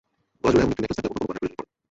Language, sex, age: Bengali, male, 19-29